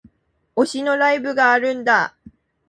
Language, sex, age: Japanese, female, 19-29